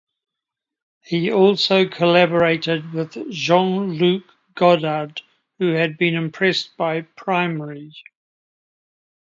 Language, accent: English, New Zealand English